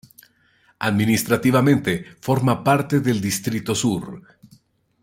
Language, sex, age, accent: Spanish, male, 40-49, México